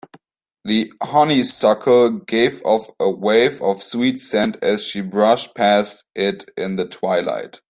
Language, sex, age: English, male, 19-29